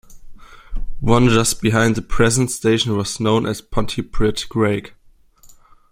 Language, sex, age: English, male, 19-29